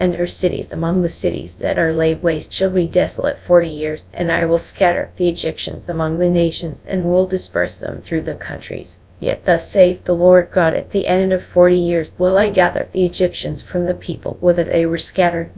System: TTS, GradTTS